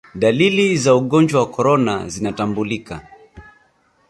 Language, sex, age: Swahili, male, 30-39